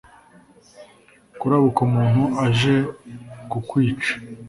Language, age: Kinyarwanda, 19-29